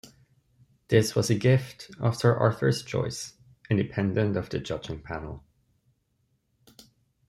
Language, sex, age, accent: English, male, 30-39, United States English